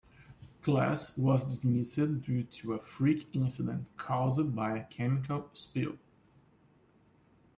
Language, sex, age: English, male, 30-39